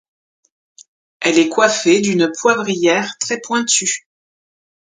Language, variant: French, Français de métropole